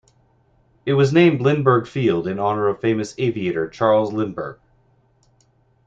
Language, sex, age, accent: English, male, 40-49, Canadian English